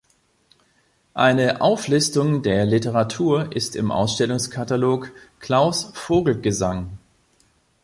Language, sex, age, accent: German, male, 40-49, Deutschland Deutsch